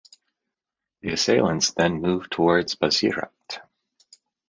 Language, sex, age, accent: English, male, 30-39, United States English